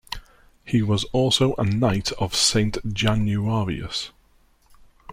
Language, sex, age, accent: English, male, 30-39, England English